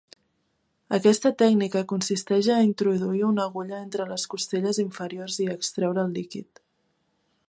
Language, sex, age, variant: Catalan, female, 19-29, Central